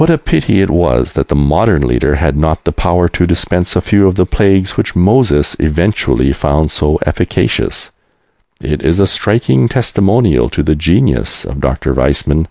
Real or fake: real